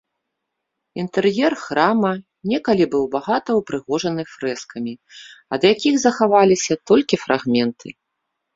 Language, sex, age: Belarusian, female, 40-49